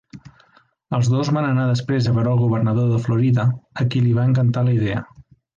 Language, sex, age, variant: Catalan, male, 19-29, Central